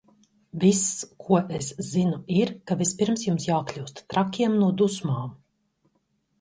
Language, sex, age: Latvian, female, 30-39